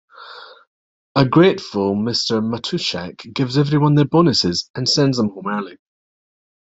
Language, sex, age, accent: English, male, 40-49, Scottish English